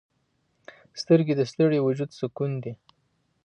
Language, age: Pashto, 30-39